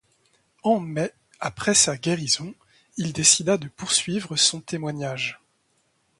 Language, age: French, 40-49